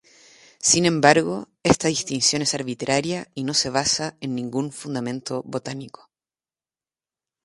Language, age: Spanish, 40-49